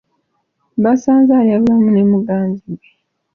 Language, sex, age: Ganda, female, 19-29